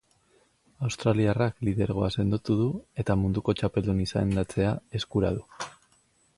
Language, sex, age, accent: Basque, male, 30-39, Mendebalekoa (Araba, Bizkaia, Gipuzkoako mendebaleko herri batzuk)